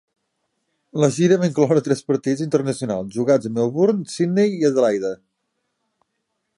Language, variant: Catalan, Septentrional